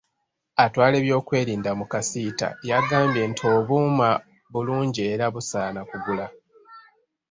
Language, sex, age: Ganda, male, 90+